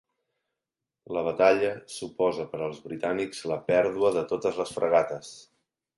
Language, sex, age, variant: Catalan, male, 50-59, Central